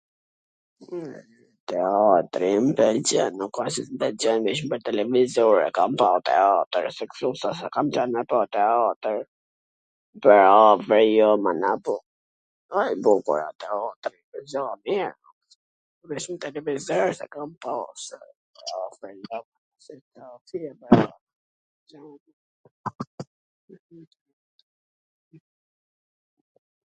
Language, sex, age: Gheg Albanian, female, 50-59